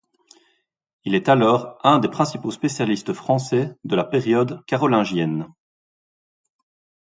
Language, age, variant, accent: French, 40-49, Français d'Europe, Français de Belgique